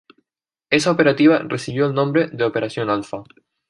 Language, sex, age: Spanish, female, 19-29